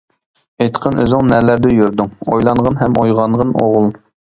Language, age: Uyghur, 19-29